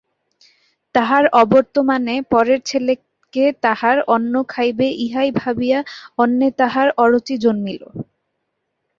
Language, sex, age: Bengali, female, 19-29